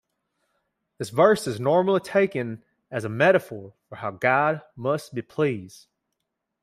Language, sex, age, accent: English, male, 19-29, United States English